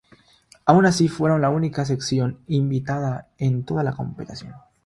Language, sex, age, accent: Spanish, male, under 19, Andino-Pacífico: Colombia, Perú, Ecuador, oeste de Bolivia y Venezuela andina; Rioplatense: Argentina, Uruguay, este de Bolivia, Paraguay